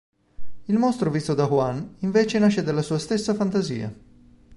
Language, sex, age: Italian, male, 40-49